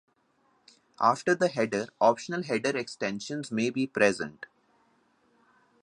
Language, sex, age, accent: English, male, 19-29, India and South Asia (India, Pakistan, Sri Lanka)